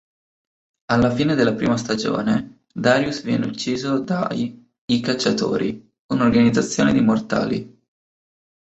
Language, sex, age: Italian, male, 19-29